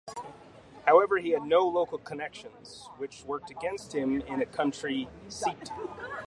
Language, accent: English, United States English